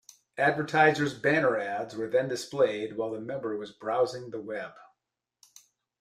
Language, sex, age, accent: English, male, 40-49, United States English